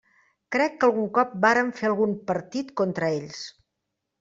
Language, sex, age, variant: Catalan, female, 50-59, Central